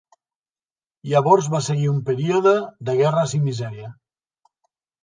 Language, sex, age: Catalan, male, 50-59